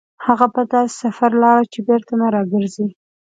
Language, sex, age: Pashto, female, 19-29